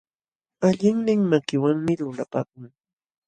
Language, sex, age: Jauja Wanca Quechua, female, 70-79